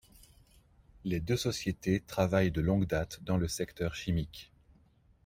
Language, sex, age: French, male, 30-39